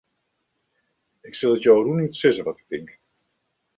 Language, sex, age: Western Frisian, male, 30-39